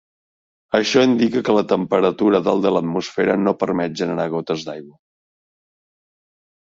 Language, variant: Catalan, Central